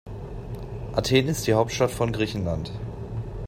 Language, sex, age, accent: German, male, 30-39, Deutschland Deutsch